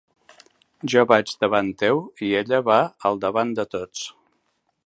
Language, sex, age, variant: Catalan, male, 60-69, Central